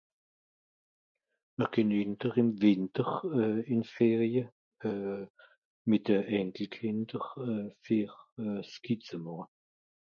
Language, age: Swiss German, 60-69